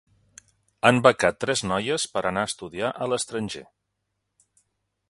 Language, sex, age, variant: Catalan, male, 50-59, Central